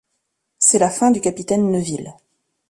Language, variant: French, Français de métropole